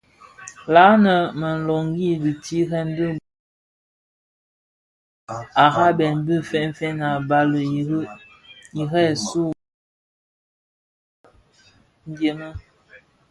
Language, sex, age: Bafia, female, 30-39